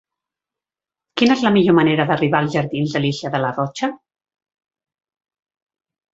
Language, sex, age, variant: Catalan, female, 50-59, Central